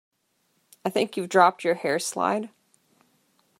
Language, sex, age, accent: English, female, 19-29, Canadian English